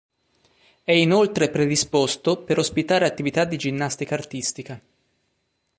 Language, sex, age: Italian, male, 40-49